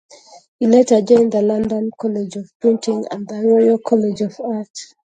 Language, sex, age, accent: English, female, 19-29, United States English